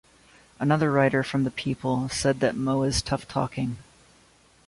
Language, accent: English, United States English